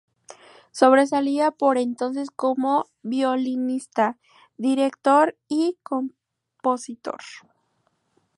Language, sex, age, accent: Spanish, female, under 19, México